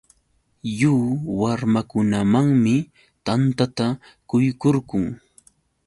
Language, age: Yauyos Quechua, 30-39